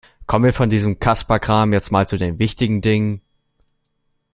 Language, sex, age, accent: German, male, 19-29, Deutschland Deutsch